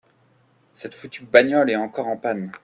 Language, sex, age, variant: French, male, 30-39, Français de métropole